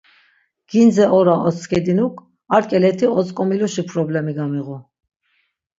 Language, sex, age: Laz, female, 60-69